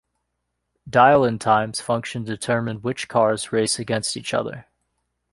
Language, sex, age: English, male, 19-29